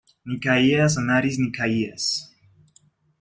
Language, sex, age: English, male, 19-29